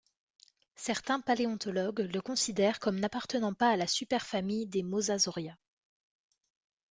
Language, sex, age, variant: French, female, 19-29, Français de métropole